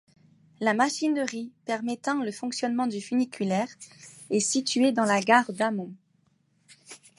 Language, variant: French, Français de métropole